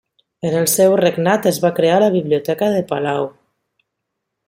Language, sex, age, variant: Catalan, female, 30-39, Nord-Occidental